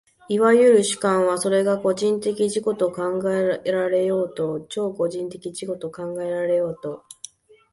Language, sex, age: Japanese, female, 19-29